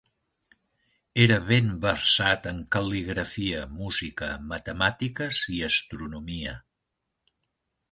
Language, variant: Catalan, Central